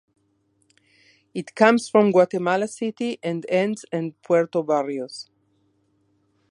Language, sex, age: English, female, 50-59